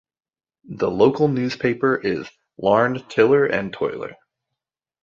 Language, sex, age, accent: English, male, 19-29, United States English